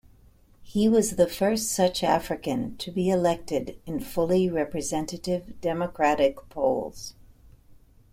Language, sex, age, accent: English, female, 60-69, United States English